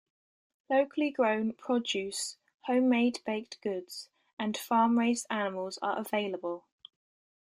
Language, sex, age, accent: English, female, 19-29, England English